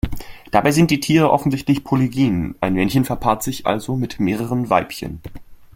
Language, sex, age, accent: German, male, under 19, Deutschland Deutsch